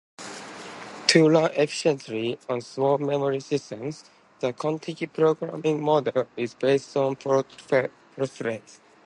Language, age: English, 19-29